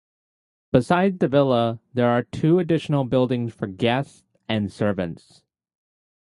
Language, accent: English, United States English